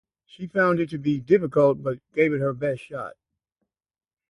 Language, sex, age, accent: English, male, 60-69, United States English